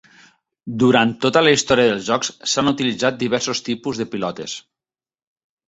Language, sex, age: Catalan, male, 40-49